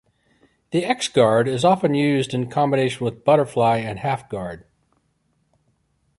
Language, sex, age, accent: English, male, 60-69, United States English